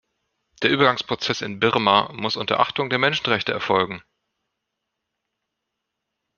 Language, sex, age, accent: German, male, 40-49, Deutschland Deutsch